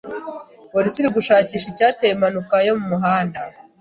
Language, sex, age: Kinyarwanda, female, 19-29